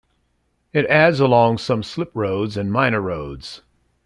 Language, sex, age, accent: English, male, 60-69, United States English